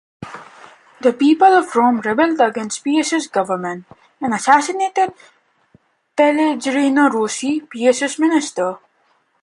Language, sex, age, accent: English, male, under 19, India and South Asia (India, Pakistan, Sri Lanka)